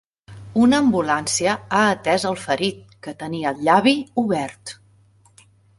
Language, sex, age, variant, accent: Catalan, female, 40-49, Central, central